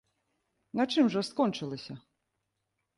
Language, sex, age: Belarusian, female, 30-39